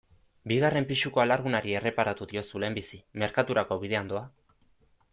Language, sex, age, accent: Basque, male, 19-29, Erdialdekoa edo Nafarra (Gipuzkoa, Nafarroa)